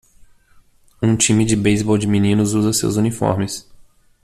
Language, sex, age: Portuguese, male, 19-29